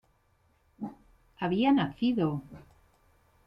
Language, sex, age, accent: Spanish, female, 50-59, España: Centro-Sur peninsular (Madrid, Toledo, Castilla-La Mancha)